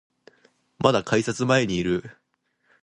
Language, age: Japanese, under 19